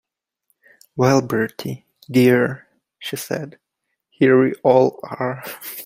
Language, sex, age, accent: English, male, under 19, Canadian English